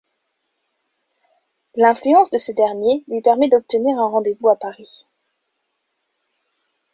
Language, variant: French, Français de métropole